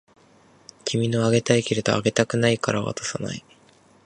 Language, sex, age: Japanese, male, under 19